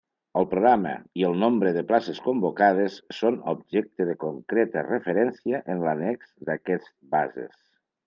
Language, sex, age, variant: Catalan, male, 60-69, Nord-Occidental